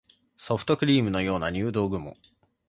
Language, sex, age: Japanese, male, 19-29